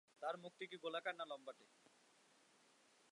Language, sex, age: Bengali, male, 19-29